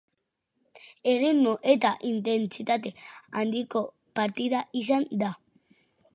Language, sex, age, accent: Basque, male, 30-39, Mendebalekoa (Araba, Bizkaia, Gipuzkoako mendebaleko herri batzuk)